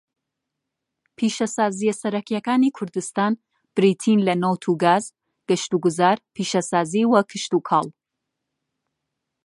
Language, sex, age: Central Kurdish, female, 30-39